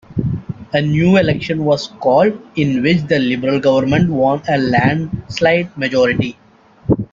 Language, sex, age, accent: English, male, 19-29, United States English